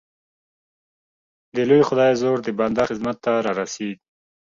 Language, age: Pashto, 30-39